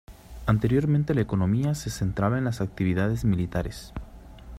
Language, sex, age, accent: Spanish, male, 30-39, México